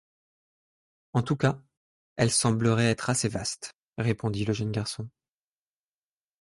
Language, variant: French, Français de métropole